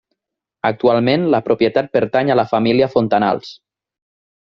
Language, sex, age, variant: Catalan, male, 19-29, Nord-Occidental